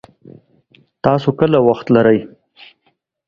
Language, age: Pashto, 19-29